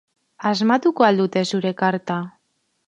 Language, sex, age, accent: Basque, female, 19-29, Mendebalekoa (Araba, Bizkaia, Gipuzkoako mendebaleko herri batzuk)